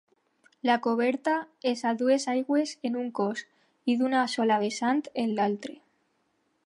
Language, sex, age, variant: Catalan, female, under 19, Alacantí